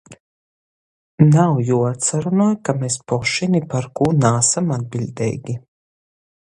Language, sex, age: Latgalian, female, 30-39